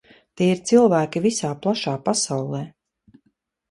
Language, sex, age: Latvian, female, 40-49